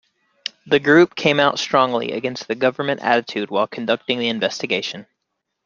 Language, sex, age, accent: English, male, 30-39, United States English